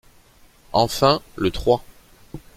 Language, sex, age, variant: French, male, 30-39, Français de métropole